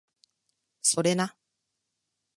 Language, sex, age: Japanese, male, 19-29